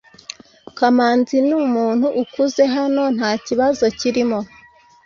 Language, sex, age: Kinyarwanda, female, 19-29